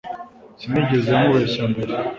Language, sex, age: Kinyarwanda, male, 19-29